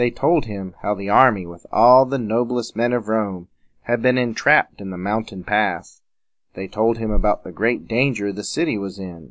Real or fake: real